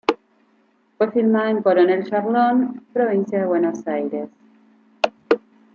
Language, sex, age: Spanish, female, 19-29